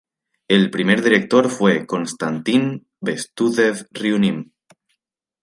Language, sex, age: Spanish, male, 19-29